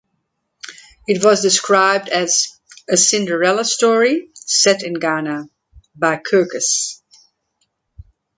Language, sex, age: English, female, 50-59